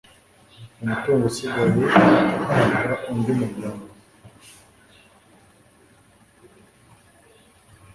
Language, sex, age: Kinyarwanda, male, 19-29